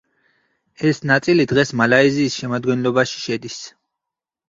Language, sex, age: Georgian, male, 30-39